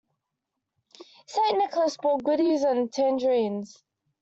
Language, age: English, under 19